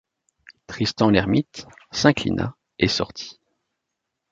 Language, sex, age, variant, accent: French, male, 40-49, Français d'Europe, Français de Belgique